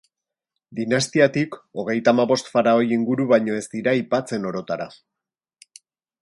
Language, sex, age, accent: Basque, male, 50-59, Erdialdekoa edo Nafarra (Gipuzkoa, Nafarroa)